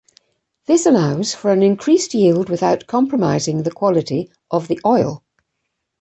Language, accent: English, England English